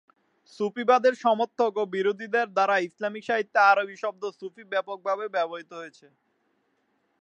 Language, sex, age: Bengali, male, 19-29